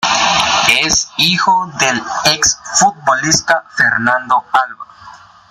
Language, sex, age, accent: Spanish, male, 19-29, América central